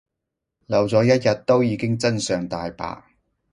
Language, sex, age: Cantonese, male, 30-39